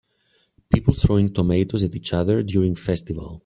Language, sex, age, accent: English, male, 40-49, United States English